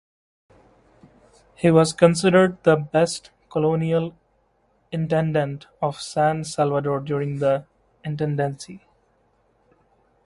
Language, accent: English, United States English